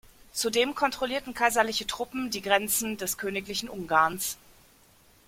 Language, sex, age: German, female, 40-49